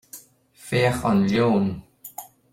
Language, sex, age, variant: Irish, male, 19-29, Gaeilge na Mumhan